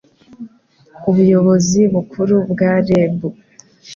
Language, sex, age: Kinyarwanda, female, under 19